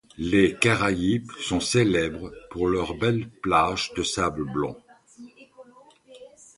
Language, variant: French, Français de métropole